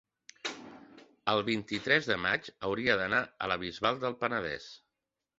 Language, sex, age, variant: Catalan, male, 30-39, Central